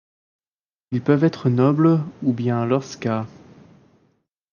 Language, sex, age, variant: French, male, 19-29, Français de métropole